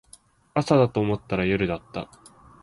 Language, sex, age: Japanese, male, 19-29